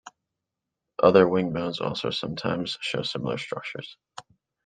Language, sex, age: English, male, 19-29